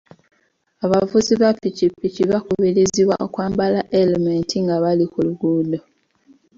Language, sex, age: Ganda, female, 19-29